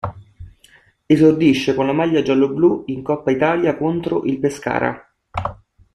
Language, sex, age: Italian, male, 30-39